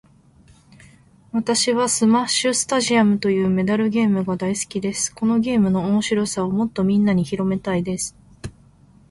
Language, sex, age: Japanese, female, 19-29